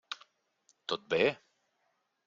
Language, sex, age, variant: Catalan, male, 40-49, Central